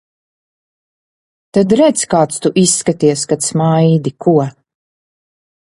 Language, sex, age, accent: Latvian, female, 40-49, bez akcenta